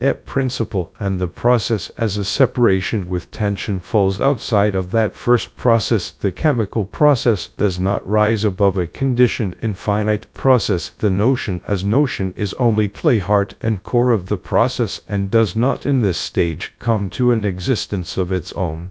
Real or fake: fake